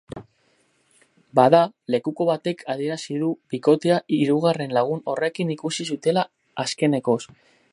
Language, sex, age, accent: Basque, male, 19-29, Mendebalekoa (Araba, Bizkaia, Gipuzkoako mendebaleko herri batzuk)